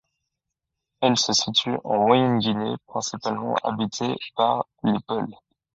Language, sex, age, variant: French, male, 19-29, Français de métropole